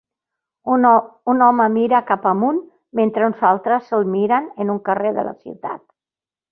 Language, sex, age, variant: Catalan, female, 70-79, Central